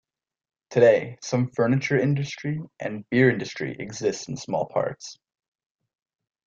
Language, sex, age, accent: English, male, under 19, United States English